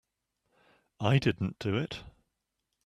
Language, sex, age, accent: English, male, 50-59, England English